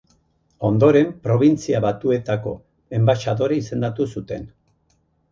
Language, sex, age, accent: Basque, male, 50-59, Erdialdekoa edo Nafarra (Gipuzkoa, Nafarroa)